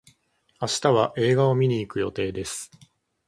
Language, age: Japanese, 19-29